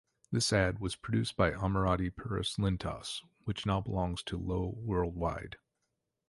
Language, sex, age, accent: English, male, 40-49, United States English